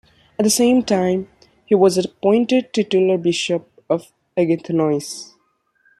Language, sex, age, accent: English, male, under 19, India and South Asia (India, Pakistan, Sri Lanka)